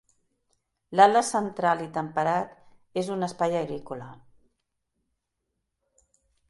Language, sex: Catalan, female